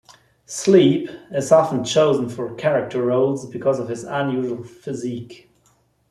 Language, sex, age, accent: English, male, 40-49, United States English